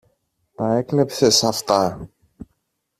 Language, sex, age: Greek, male, 30-39